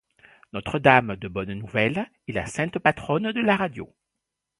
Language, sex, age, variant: French, male, 40-49, Français de métropole